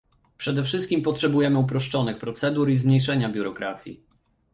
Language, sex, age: Polish, male, 30-39